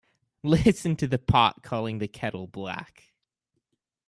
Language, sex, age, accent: English, male, 19-29, United States English